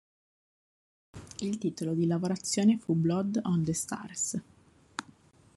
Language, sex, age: Italian, female, 30-39